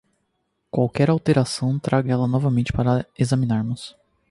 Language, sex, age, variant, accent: Portuguese, male, 19-29, Portuguese (Brasil), Paulista